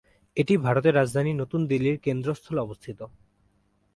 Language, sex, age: Bengali, male, 19-29